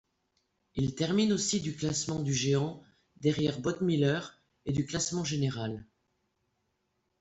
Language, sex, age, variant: French, female, 60-69, Français de métropole